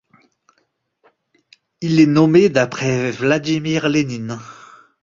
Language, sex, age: French, male, 30-39